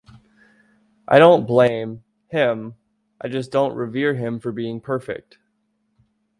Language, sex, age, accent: English, male, 30-39, United States English